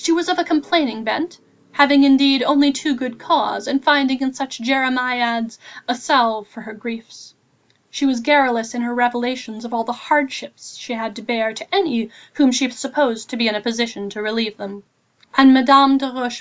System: none